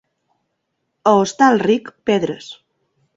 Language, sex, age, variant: Catalan, female, 19-29, Balear